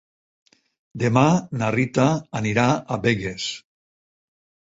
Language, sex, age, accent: Catalan, male, 60-69, valencià